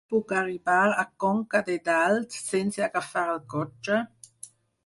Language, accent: Catalan, aprenent (recent, des d'altres llengües)